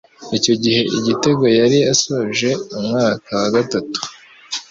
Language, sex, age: Kinyarwanda, female, 30-39